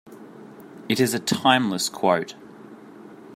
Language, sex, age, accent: English, male, 19-29, Australian English